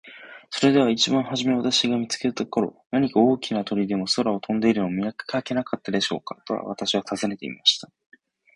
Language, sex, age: Japanese, male, 19-29